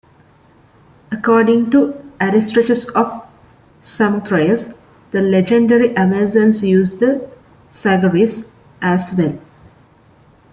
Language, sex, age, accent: English, female, 19-29, India and South Asia (India, Pakistan, Sri Lanka)